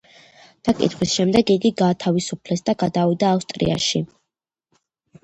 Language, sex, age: Georgian, female, under 19